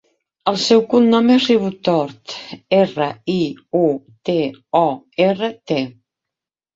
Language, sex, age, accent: Catalan, female, 50-59, balear; central